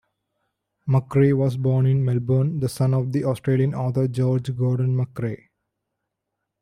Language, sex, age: English, male, 19-29